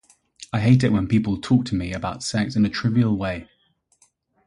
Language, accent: English, England English